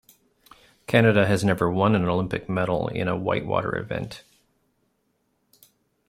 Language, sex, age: English, male, 40-49